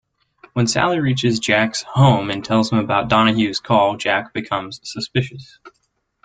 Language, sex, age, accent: English, male, 19-29, United States English